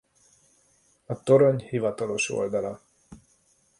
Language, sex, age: Hungarian, male, 50-59